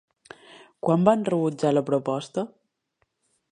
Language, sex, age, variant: Catalan, female, 19-29, Balear